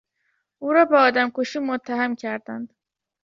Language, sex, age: Persian, female, under 19